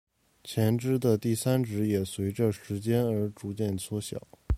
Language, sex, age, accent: Chinese, male, 19-29, 出生地：北京市